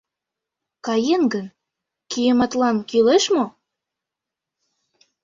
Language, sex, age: Mari, female, under 19